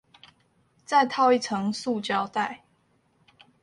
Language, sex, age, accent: Chinese, female, under 19, 出生地：臺中市